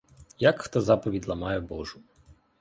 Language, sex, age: Ukrainian, male, 19-29